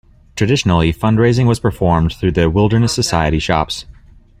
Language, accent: English, United States English